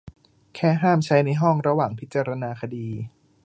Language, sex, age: Thai, male, 19-29